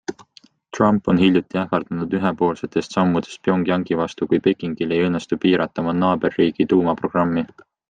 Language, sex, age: Estonian, male, 19-29